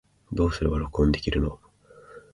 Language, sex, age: Japanese, male, 19-29